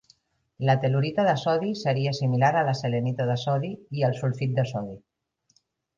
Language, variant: Catalan, Central